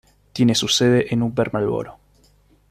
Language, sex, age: Spanish, male, 19-29